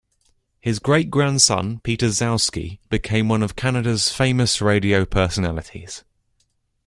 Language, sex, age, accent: English, male, under 19, England English